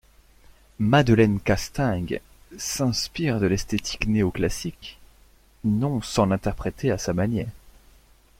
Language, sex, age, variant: French, male, 19-29, Français de métropole